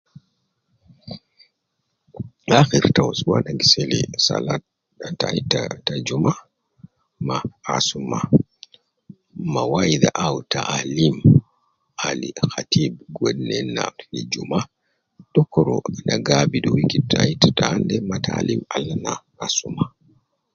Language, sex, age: Nubi, male, 50-59